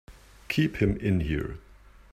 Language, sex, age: English, male, 50-59